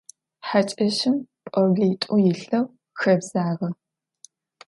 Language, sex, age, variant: Adyghe, female, 19-29, Адыгабзэ (Кирил, пстэумэ зэдыряе)